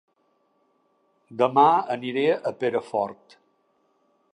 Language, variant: Catalan, Central